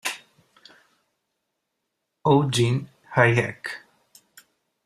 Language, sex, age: Italian, male, 60-69